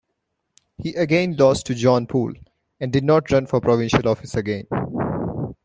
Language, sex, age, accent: English, male, 19-29, India and South Asia (India, Pakistan, Sri Lanka)